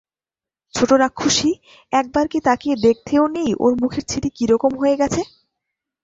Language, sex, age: Bengali, female, 19-29